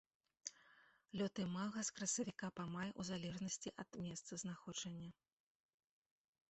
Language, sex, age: Belarusian, female, 40-49